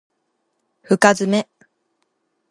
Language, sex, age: Japanese, female, 19-29